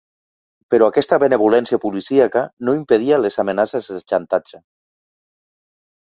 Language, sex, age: Catalan, male, 50-59